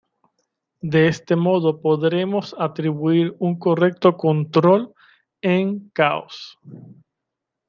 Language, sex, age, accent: Spanish, male, 30-39, Caribe: Cuba, Venezuela, Puerto Rico, República Dominicana, Panamá, Colombia caribeña, México caribeño, Costa del golfo de México